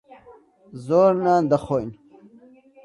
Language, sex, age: Central Kurdish, male, 30-39